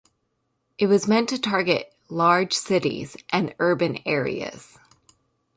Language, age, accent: English, 30-39, United States English